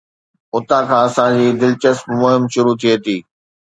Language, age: Sindhi, 40-49